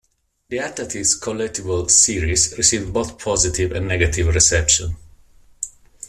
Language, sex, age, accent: English, male, 50-59, England English